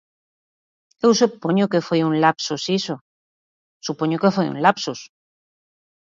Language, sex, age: Galician, female, 40-49